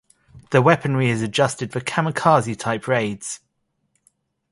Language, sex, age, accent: English, male, 30-39, England English